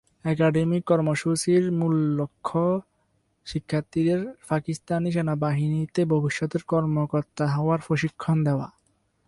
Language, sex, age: Bengali, male, 19-29